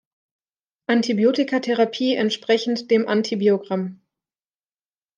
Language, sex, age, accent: German, female, 19-29, Deutschland Deutsch